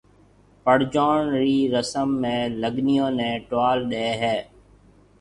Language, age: Marwari (Pakistan), 30-39